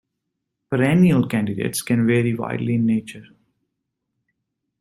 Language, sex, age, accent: English, male, 19-29, United States English